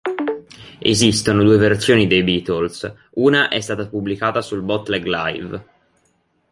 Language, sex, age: Italian, male, under 19